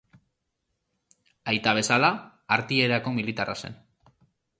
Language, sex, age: Basque, male, 19-29